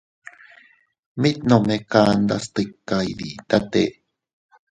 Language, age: Teutila Cuicatec, 30-39